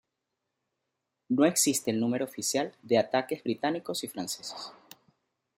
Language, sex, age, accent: Spanish, male, 30-39, Andino-Pacífico: Colombia, Perú, Ecuador, oeste de Bolivia y Venezuela andina